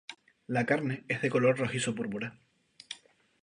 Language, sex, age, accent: Spanish, male, 19-29, España: Islas Canarias